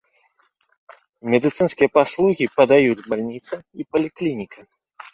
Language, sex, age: Belarusian, male, 19-29